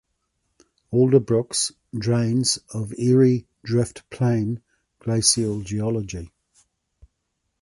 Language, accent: English, New Zealand English